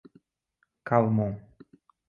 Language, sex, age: Portuguese, male, 30-39